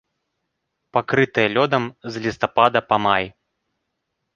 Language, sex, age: Belarusian, male, 19-29